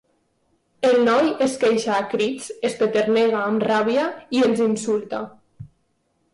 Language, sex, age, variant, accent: Catalan, female, 19-29, Valencià meridional, valencià